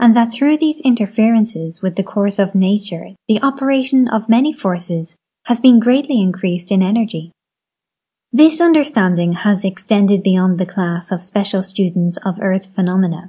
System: none